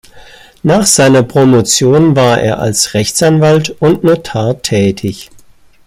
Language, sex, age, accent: German, male, 50-59, Deutschland Deutsch